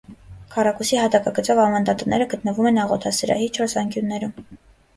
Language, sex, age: Armenian, female, 19-29